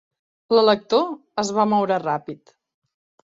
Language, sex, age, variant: Catalan, female, 30-39, Central